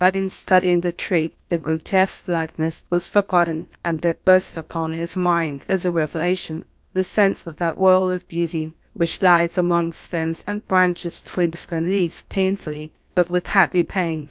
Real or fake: fake